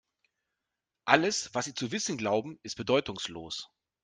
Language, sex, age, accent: German, male, 40-49, Deutschland Deutsch